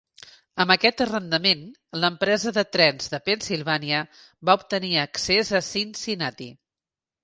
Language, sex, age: Catalan, female, 50-59